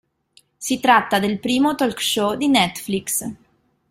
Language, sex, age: Italian, female, 30-39